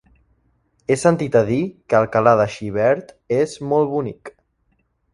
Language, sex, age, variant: Catalan, male, under 19, Central